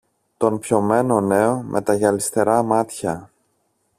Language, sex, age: Greek, male, 30-39